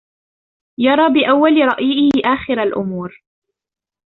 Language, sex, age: Arabic, female, 19-29